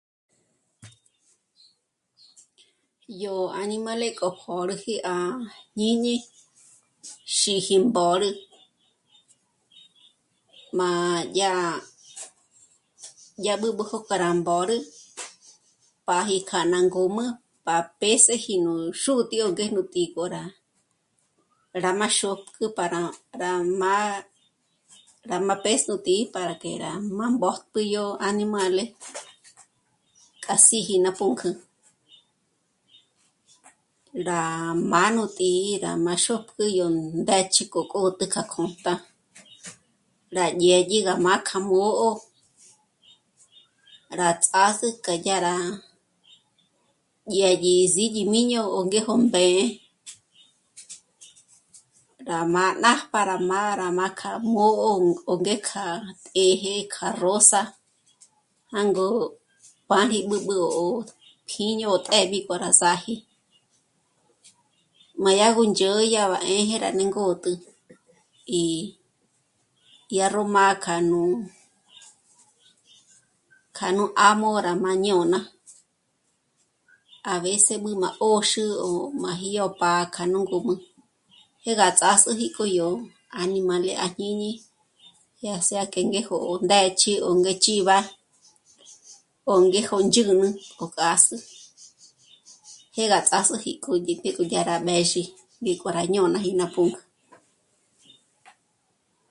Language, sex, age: Michoacán Mazahua, female, 19-29